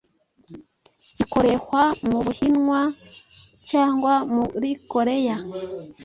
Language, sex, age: Kinyarwanda, female, 30-39